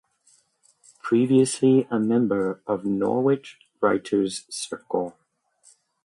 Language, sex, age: English, male, 30-39